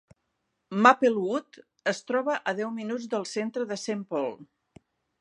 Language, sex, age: Catalan, female, 60-69